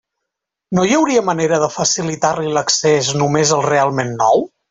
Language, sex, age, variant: Catalan, male, 40-49, Central